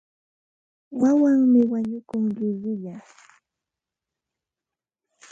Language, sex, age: Ambo-Pasco Quechua, female, 19-29